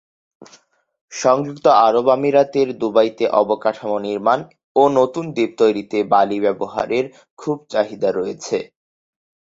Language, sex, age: Bengali, male, 19-29